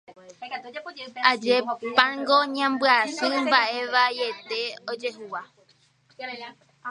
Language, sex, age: Guarani, female, 19-29